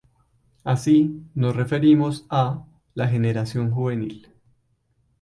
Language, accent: Spanish, Caribe: Cuba, Venezuela, Puerto Rico, República Dominicana, Panamá, Colombia caribeña, México caribeño, Costa del golfo de México